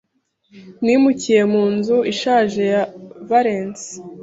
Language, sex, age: Kinyarwanda, female, 19-29